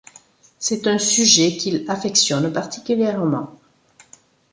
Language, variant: French, Français de métropole